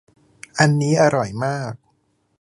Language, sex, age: Thai, male, 19-29